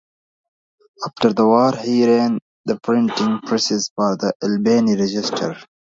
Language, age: English, 19-29